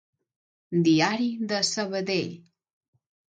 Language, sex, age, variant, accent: Catalan, female, under 19, Balear, balear; mallorquí